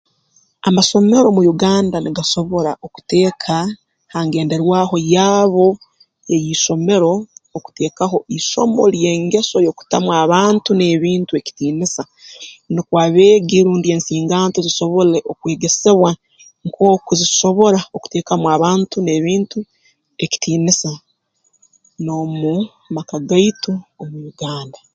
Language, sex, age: Tooro, female, 19-29